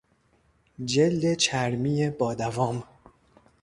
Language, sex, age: Persian, male, 30-39